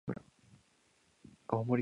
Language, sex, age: Japanese, male, under 19